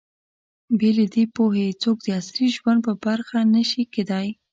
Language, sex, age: Pashto, female, under 19